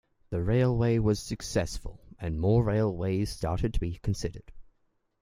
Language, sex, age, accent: English, male, 19-29, England English